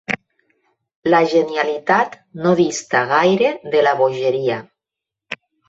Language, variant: Catalan, Nord-Occidental